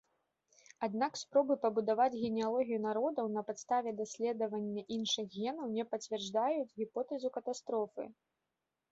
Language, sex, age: Belarusian, female, 19-29